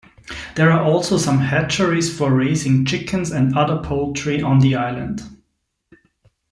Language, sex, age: English, male, 30-39